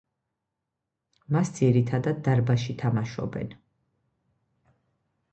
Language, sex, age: Georgian, female, 30-39